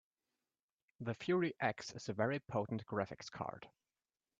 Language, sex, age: English, male, 19-29